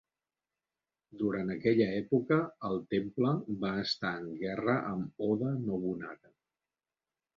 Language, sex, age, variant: Catalan, male, 50-59, Central